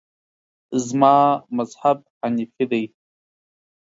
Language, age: Pashto, 30-39